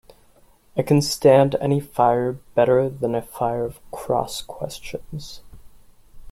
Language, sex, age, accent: English, male, 19-29, United States English